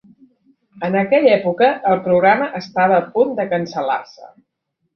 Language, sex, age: Catalan, female, 50-59